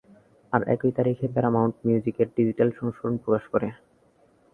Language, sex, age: Bengali, male, 19-29